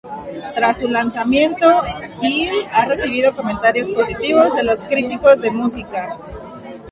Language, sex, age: Spanish, female, 30-39